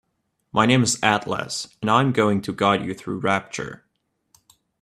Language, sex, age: English, male, 19-29